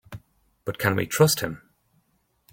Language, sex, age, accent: English, male, 30-39, Irish English